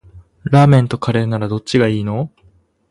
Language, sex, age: Japanese, male, under 19